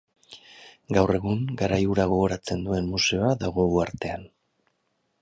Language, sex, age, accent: Basque, male, 50-59, Erdialdekoa edo Nafarra (Gipuzkoa, Nafarroa)